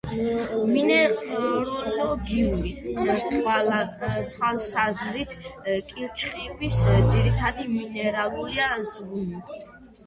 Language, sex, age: Georgian, female, under 19